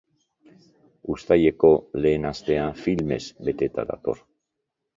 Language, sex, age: Basque, male, 60-69